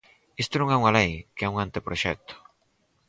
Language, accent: Galician, Normativo (estándar)